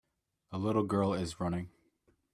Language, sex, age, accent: English, male, 19-29, United States English